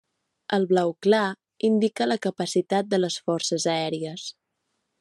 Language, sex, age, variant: Catalan, female, 19-29, Central